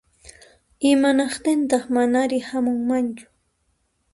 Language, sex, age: Puno Quechua, female, 19-29